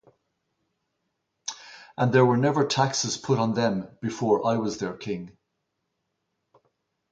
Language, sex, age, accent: English, male, 50-59, Irish English